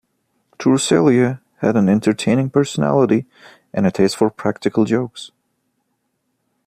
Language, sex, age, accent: English, male, 19-29, United States English